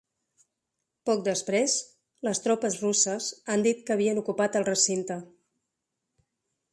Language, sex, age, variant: Catalan, female, 40-49, Central